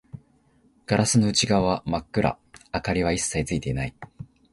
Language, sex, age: Japanese, male, 19-29